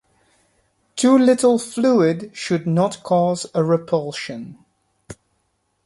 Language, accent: English, England English